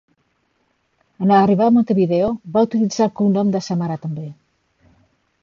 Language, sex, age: Catalan, female, 50-59